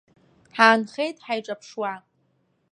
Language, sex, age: Abkhazian, female, under 19